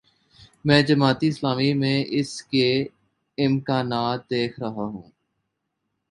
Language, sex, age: Urdu, male, 19-29